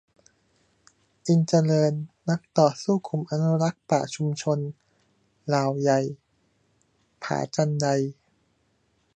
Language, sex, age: Thai, male, 19-29